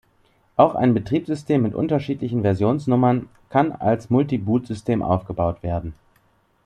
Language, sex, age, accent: German, male, 30-39, Deutschland Deutsch